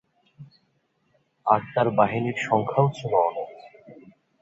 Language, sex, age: Bengali, male, 19-29